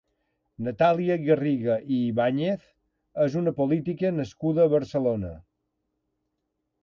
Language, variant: Catalan, Balear